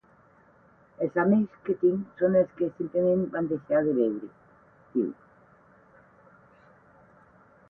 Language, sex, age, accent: Catalan, female, 50-59, central; nord-occidental